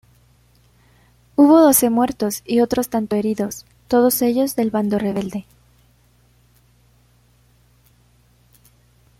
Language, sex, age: Spanish, female, 19-29